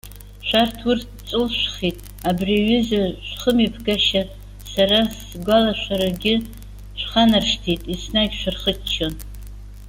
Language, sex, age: Abkhazian, female, 70-79